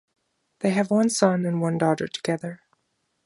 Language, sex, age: English, female, 19-29